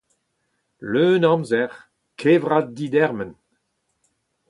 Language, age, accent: Breton, 70-79, Leoneg